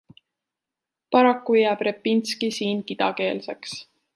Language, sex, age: Estonian, female, 19-29